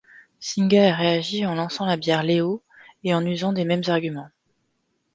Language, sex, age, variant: French, female, 40-49, Français de métropole